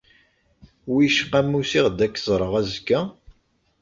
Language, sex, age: Kabyle, male, 30-39